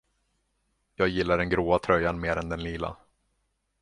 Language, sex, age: Swedish, male, 30-39